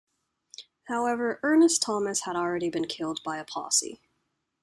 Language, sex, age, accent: English, female, 19-29, Canadian English